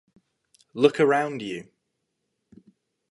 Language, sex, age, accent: English, male, 19-29, England English